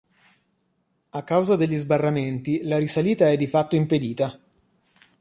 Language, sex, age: Italian, male, 30-39